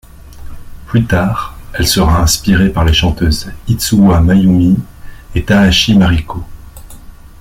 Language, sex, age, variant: French, male, 40-49, Français de métropole